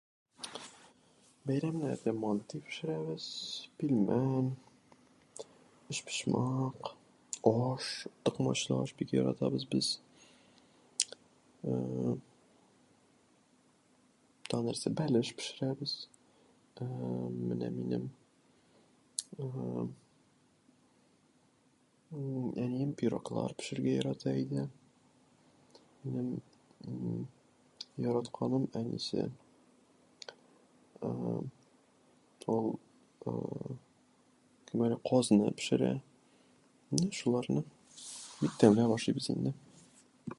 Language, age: Tatar, 30-39